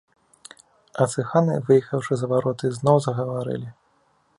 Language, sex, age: Belarusian, male, 30-39